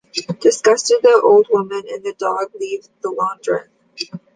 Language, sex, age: English, female, under 19